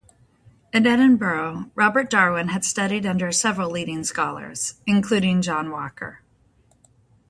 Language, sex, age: English, female, 50-59